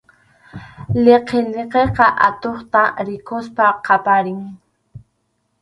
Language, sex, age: Arequipa-La Unión Quechua, female, under 19